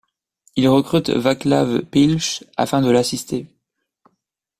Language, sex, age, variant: French, male, under 19, Français de métropole